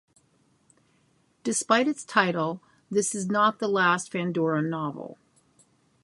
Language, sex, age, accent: English, female, 50-59, United States English